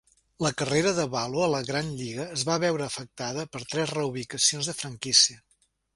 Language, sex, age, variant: Catalan, male, 60-69, Septentrional